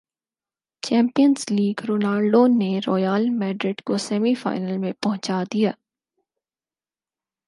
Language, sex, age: Urdu, female, 19-29